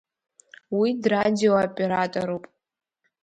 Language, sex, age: Abkhazian, female, under 19